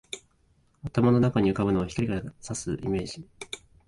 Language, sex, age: Japanese, male, 19-29